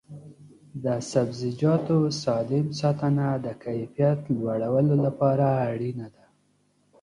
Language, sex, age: Pashto, male, 19-29